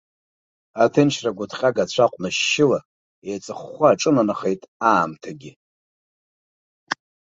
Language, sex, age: Abkhazian, male, 50-59